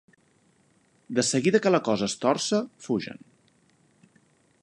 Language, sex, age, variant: Catalan, male, 19-29, Central